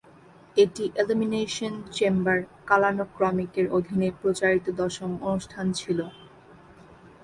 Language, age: Bengali, 19-29